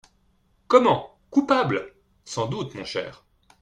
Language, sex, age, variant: French, male, 30-39, Français de métropole